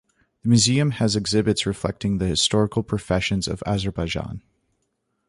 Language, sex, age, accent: English, male, 19-29, United States English